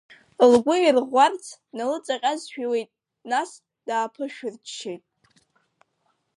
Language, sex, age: Abkhazian, female, under 19